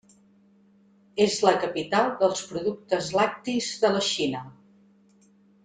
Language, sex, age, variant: Catalan, female, 50-59, Central